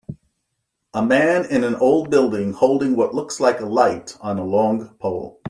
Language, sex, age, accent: English, male, 50-59, United States English